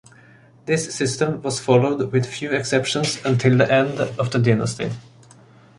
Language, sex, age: English, male, 30-39